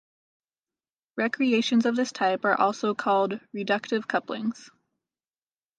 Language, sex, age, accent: English, female, 19-29, United States English